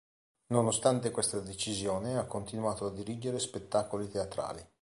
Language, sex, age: Italian, male, 40-49